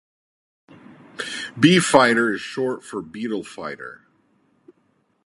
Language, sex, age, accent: English, male, 30-39, United States English